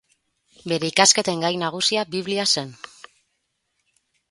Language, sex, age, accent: Basque, female, 30-39, Mendebalekoa (Araba, Bizkaia, Gipuzkoako mendebaleko herri batzuk)